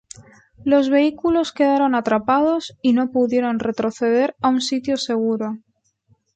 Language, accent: Spanish, España: Centro-Sur peninsular (Madrid, Toledo, Castilla-La Mancha)